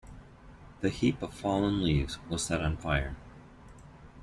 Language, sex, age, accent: English, male, 40-49, United States English